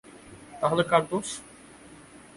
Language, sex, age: Bengali, male, 19-29